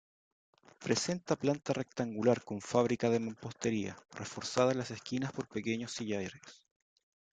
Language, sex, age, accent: Spanish, male, 30-39, Chileno: Chile, Cuyo